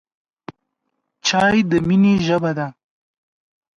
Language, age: Pashto, 19-29